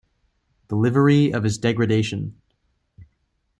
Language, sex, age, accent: English, male, 19-29, United States English